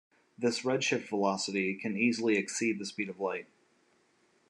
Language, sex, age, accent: English, male, 40-49, United States English